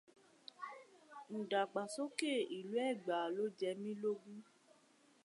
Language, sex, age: Yoruba, female, 19-29